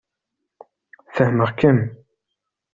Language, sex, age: Kabyle, male, 19-29